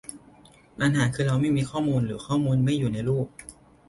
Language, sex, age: Thai, male, 19-29